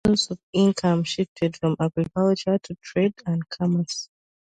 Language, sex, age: English, female, 19-29